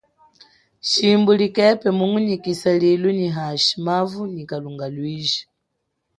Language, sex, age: Chokwe, female, 19-29